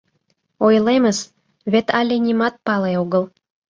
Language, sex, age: Mari, female, 19-29